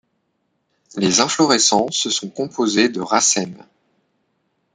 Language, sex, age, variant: French, male, 19-29, Français de métropole